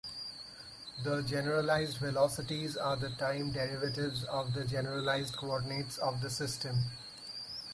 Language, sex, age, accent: English, male, 30-39, India and South Asia (India, Pakistan, Sri Lanka)